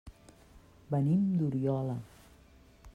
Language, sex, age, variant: Catalan, female, 50-59, Central